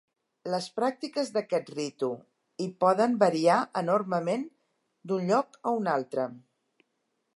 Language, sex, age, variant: Catalan, female, 60-69, Central